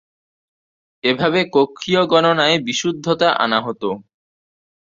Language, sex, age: Bengali, male, under 19